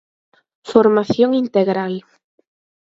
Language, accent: Galician, Central (gheada); Oriental (común en zona oriental)